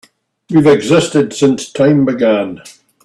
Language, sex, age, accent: English, male, 50-59, Scottish English